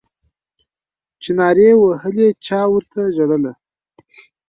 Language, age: Pashto, 30-39